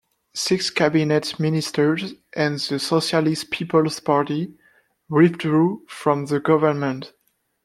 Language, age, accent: English, 19-29, United States English